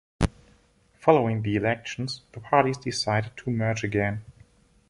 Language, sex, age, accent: English, male, 30-39, England English